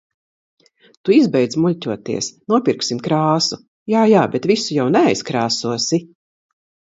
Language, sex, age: Latvian, female, 60-69